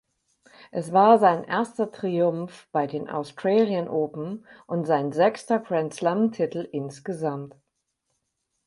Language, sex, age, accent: German, female, 50-59, Deutschland Deutsch